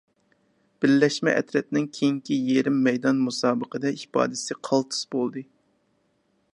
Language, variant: Uyghur, ئۇيغۇر تىلى